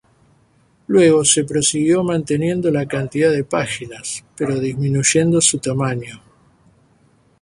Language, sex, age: Spanish, male, 70-79